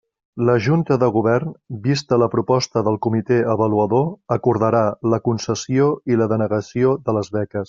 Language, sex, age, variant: Catalan, male, 40-49, Central